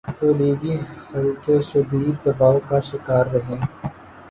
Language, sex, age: Urdu, male, 19-29